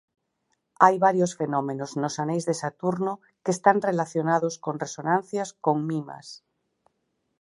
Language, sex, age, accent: Galician, female, 40-49, Oriental (común en zona oriental)